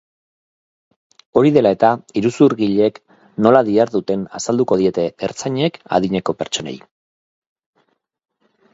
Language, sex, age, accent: Basque, male, 50-59, Erdialdekoa edo Nafarra (Gipuzkoa, Nafarroa)